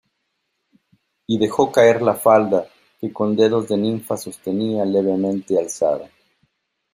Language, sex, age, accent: Spanish, male, 50-59, México